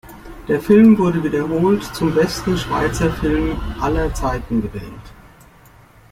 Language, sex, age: German, female, 60-69